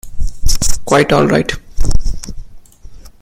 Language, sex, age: English, male, 19-29